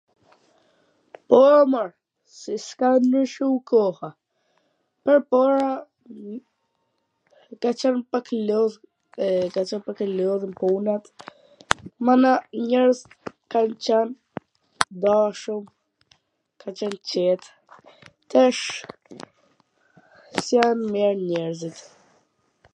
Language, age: Gheg Albanian, under 19